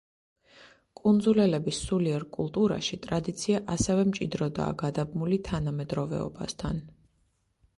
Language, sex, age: Georgian, female, 30-39